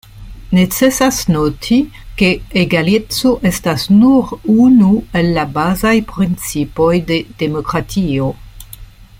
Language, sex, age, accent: Esperanto, female, 60-69, Internacia